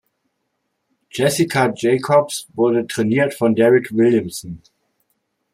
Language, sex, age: German, male, 40-49